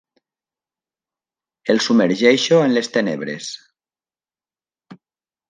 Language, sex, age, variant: Catalan, male, 40-49, Nord-Occidental